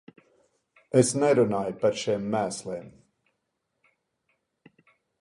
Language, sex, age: Latvian, male, 50-59